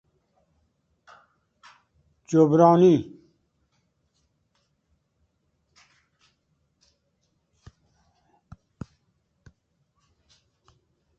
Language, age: Persian, 70-79